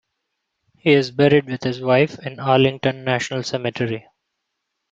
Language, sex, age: English, male, 19-29